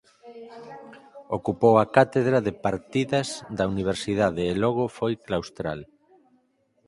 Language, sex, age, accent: Galician, male, 50-59, Central (gheada)